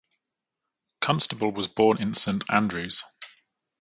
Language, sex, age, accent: English, male, 30-39, England English